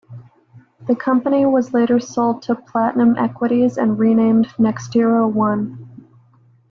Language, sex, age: English, female, 30-39